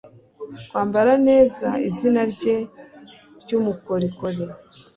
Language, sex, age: Kinyarwanda, male, 30-39